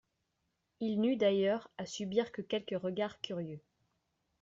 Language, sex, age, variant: French, female, 19-29, Français de métropole